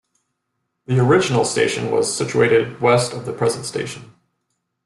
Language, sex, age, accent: English, male, 30-39, United States English